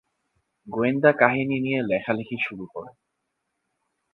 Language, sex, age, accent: Bengali, male, 19-29, Native; Bangladeshi